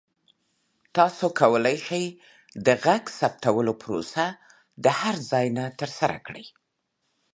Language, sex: Pashto, female